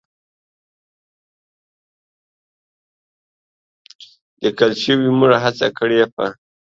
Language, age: Pashto, under 19